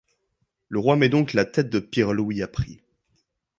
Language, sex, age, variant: French, male, 19-29, Français de métropole